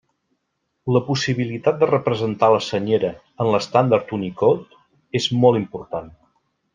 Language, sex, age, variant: Catalan, male, 40-49, Central